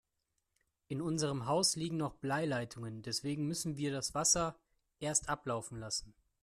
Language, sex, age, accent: German, male, 30-39, Deutschland Deutsch